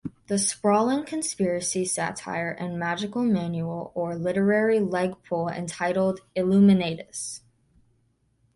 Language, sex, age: English, female, under 19